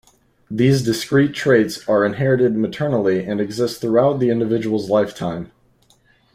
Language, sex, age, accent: English, male, 19-29, United States English